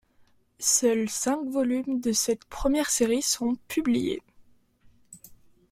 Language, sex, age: French, female, 19-29